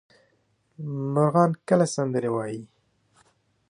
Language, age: Pashto, 19-29